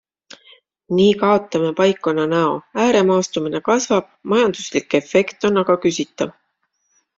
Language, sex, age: Estonian, female, 50-59